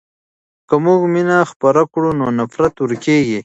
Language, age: Pashto, 19-29